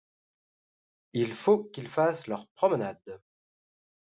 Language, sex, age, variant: French, male, 40-49, Français de métropole